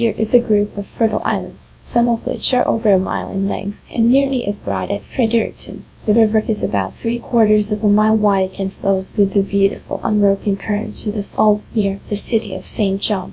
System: TTS, GradTTS